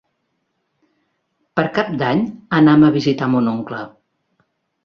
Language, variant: Catalan, Central